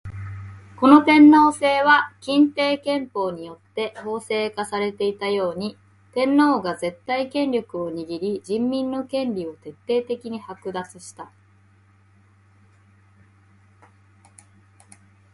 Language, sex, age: Japanese, female, 30-39